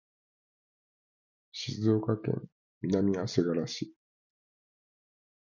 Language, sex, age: Japanese, male, 50-59